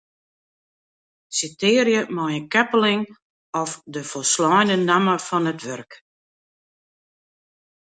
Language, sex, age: Western Frisian, female, 60-69